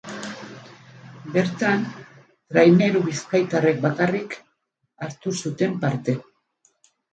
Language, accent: Basque, Mendebalekoa (Araba, Bizkaia, Gipuzkoako mendebaleko herri batzuk)